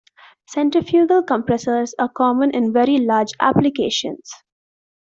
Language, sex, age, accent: English, female, 19-29, India and South Asia (India, Pakistan, Sri Lanka)